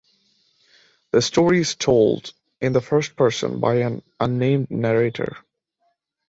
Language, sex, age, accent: English, male, 19-29, India and South Asia (India, Pakistan, Sri Lanka)